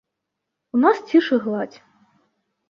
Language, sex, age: Belarusian, female, 19-29